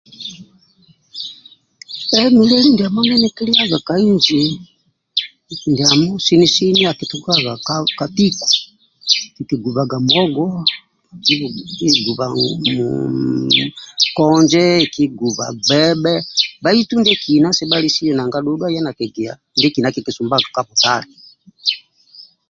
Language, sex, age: Amba (Uganda), male, 60-69